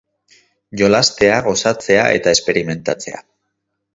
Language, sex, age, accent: Basque, male, 30-39, Mendebalekoa (Araba, Bizkaia, Gipuzkoako mendebaleko herri batzuk)